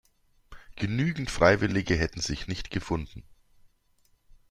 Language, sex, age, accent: German, male, 40-49, Deutschland Deutsch